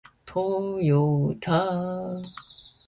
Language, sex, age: Japanese, female, 50-59